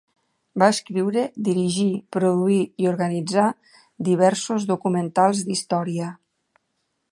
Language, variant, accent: Catalan, Nord-Occidental, nord-occidental